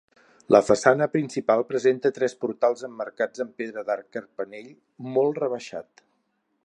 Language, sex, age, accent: Catalan, male, 60-69, Neutre